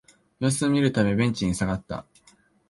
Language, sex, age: Japanese, male, 19-29